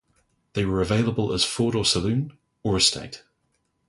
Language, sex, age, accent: English, male, 30-39, England English